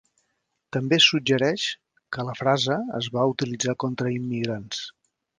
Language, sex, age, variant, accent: Catalan, male, 50-59, Central, central